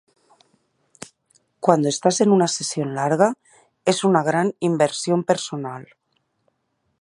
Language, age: Spanish, 30-39